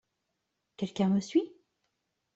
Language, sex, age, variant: French, female, 30-39, Français de métropole